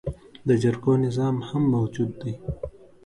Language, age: Pashto, 19-29